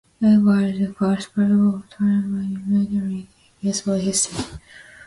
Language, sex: English, female